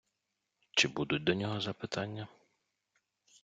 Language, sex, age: Ukrainian, male, 30-39